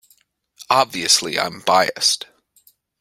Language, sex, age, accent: English, male, 19-29, United States English